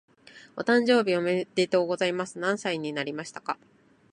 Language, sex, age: Japanese, female, 30-39